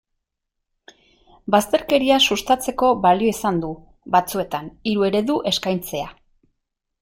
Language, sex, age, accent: Basque, female, 40-49, Erdialdekoa edo Nafarra (Gipuzkoa, Nafarroa)